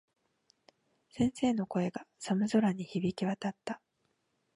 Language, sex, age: Japanese, female, 19-29